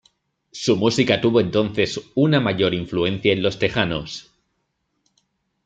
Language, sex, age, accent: Spanish, male, 30-39, España: Norte peninsular (Asturias, Castilla y León, Cantabria, País Vasco, Navarra, Aragón, La Rioja, Guadalajara, Cuenca)